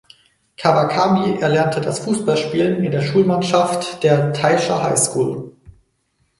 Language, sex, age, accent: German, male, under 19, Deutschland Deutsch